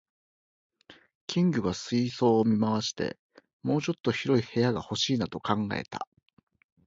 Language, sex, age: Japanese, male, 40-49